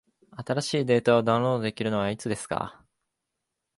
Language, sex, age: Japanese, male, 19-29